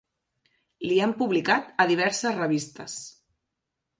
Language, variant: Catalan, Central